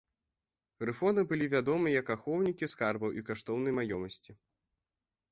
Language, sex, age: Belarusian, male, under 19